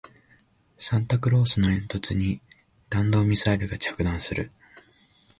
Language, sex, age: Japanese, male, 19-29